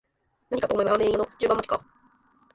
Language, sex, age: Japanese, female, 19-29